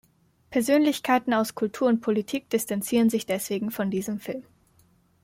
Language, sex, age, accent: German, female, under 19, Österreichisches Deutsch